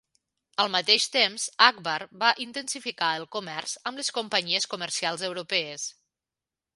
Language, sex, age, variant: Catalan, female, 40-49, Nord-Occidental